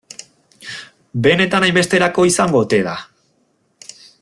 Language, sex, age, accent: Basque, male, 19-29, Erdialdekoa edo Nafarra (Gipuzkoa, Nafarroa)